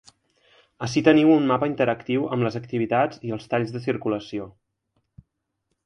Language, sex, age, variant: Catalan, male, 19-29, Central